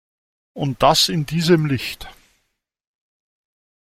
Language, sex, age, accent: German, male, 50-59, Deutschland Deutsch